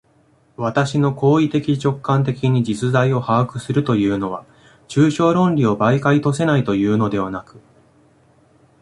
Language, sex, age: Japanese, male, 19-29